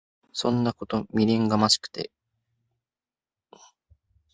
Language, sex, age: Japanese, male, 19-29